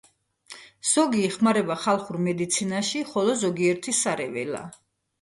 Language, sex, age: Georgian, female, 40-49